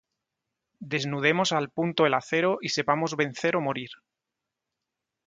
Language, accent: Spanish, España: Sur peninsular (Andalucia, Extremadura, Murcia)